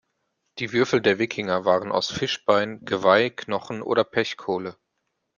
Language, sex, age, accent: German, male, 19-29, Deutschland Deutsch